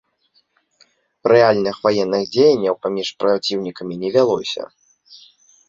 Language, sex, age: Belarusian, male, 19-29